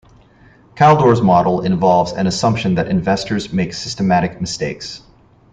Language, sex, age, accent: English, male, 30-39, United States English